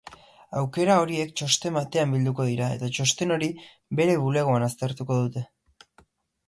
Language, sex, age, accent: Basque, male, 19-29, Erdialdekoa edo Nafarra (Gipuzkoa, Nafarroa)